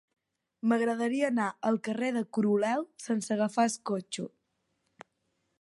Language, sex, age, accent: Catalan, female, 19-29, balear; valencià; menorquí